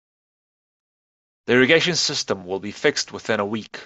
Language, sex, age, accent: English, male, 30-39, Southern African (South Africa, Zimbabwe, Namibia)